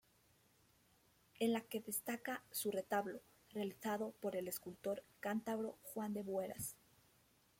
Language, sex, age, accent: Spanish, female, 19-29, Andino-Pacífico: Colombia, Perú, Ecuador, oeste de Bolivia y Venezuela andina